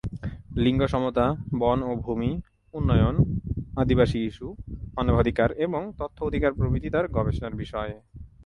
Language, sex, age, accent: Bengali, male, 19-29, Native